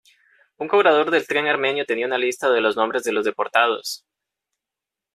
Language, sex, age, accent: Spanish, male, 19-29, América central